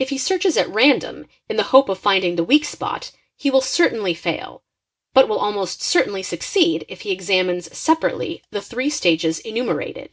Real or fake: real